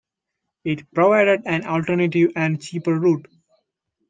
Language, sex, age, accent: English, male, 19-29, India and South Asia (India, Pakistan, Sri Lanka)